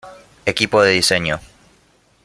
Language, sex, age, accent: Spanish, male, 19-29, Rioplatense: Argentina, Uruguay, este de Bolivia, Paraguay